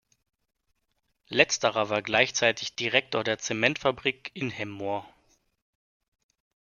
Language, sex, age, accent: German, male, 19-29, Deutschland Deutsch